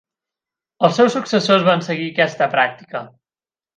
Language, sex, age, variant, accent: Catalan, male, 19-29, Central, central